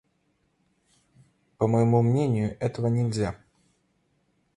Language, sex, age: Russian, male, 19-29